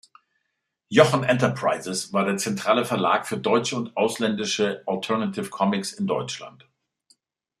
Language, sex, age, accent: German, male, 50-59, Deutschland Deutsch